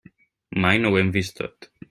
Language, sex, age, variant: Catalan, male, 19-29, Central